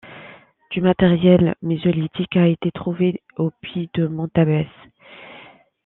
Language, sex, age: French, female, 19-29